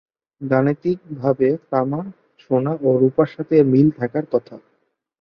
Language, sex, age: Bengali, male, 19-29